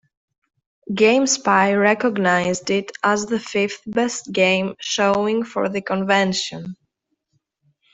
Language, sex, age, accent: English, female, 19-29, United States English